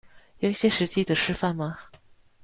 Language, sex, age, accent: Chinese, male, 19-29, 出生地：臺北市